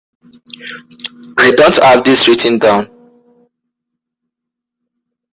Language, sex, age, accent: English, male, 19-29, Southern African (South Africa, Zimbabwe, Namibia)